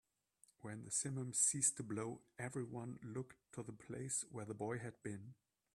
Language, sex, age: English, male, 50-59